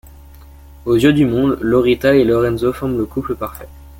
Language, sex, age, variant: French, male, under 19, Français de métropole